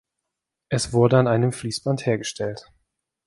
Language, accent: German, Deutschland Deutsch